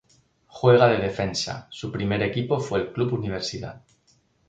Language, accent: Spanish, España: Centro-Sur peninsular (Madrid, Toledo, Castilla-La Mancha)